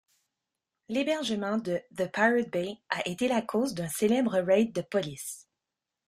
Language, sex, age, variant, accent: French, female, 30-39, Français d'Amérique du Nord, Français du Canada